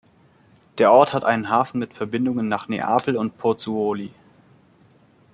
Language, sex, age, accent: German, male, 30-39, Deutschland Deutsch